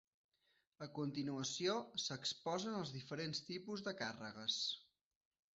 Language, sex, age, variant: Catalan, male, 30-39, Central